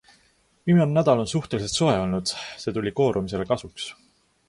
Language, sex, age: Estonian, male, 19-29